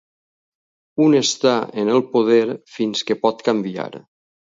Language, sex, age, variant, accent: Catalan, male, 60-69, Valencià central, valencià